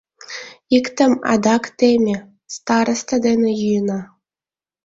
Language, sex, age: Mari, female, 19-29